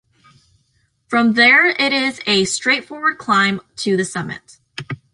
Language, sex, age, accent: English, female, under 19, United States English